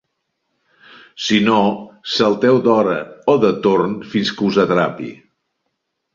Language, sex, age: Catalan, male, 60-69